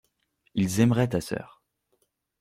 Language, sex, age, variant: French, male, under 19, Français de métropole